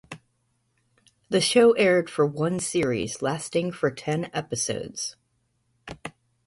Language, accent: English, United States English